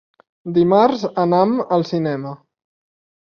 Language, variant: Catalan, Central